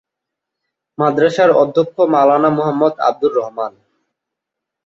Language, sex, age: Bengali, male, 19-29